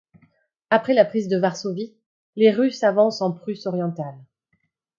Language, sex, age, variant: French, female, 30-39, Français de métropole